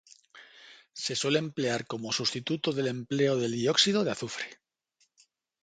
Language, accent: Spanish, España: Norte peninsular (Asturias, Castilla y León, Cantabria, País Vasco, Navarra, Aragón, La Rioja, Guadalajara, Cuenca)